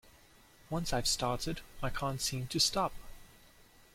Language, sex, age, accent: English, male, 19-29, Southern African (South Africa, Zimbabwe, Namibia)